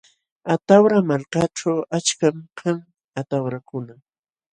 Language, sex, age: Jauja Wanca Quechua, female, 70-79